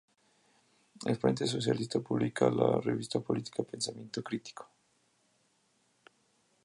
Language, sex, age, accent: Spanish, male, 19-29, México